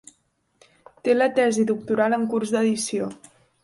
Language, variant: Catalan, Central